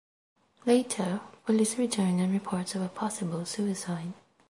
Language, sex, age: English, female, 19-29